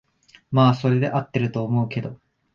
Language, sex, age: Japanese, male, 19-29